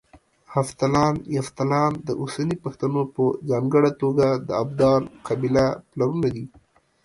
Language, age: Pashto, 19-29